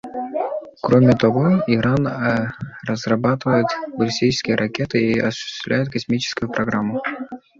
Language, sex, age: Russian, male, 19-29